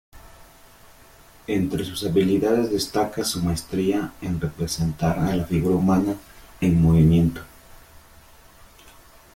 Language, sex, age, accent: Spanish, male, 30-39, México